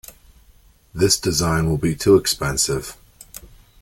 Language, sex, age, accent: English, male, 30-39, United States English